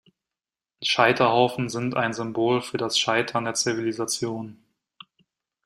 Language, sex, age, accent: German, male, 19-29, Deutschland Deutsch